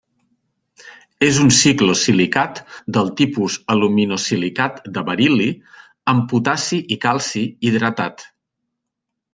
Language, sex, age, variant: Catalan, male, 50-59, Central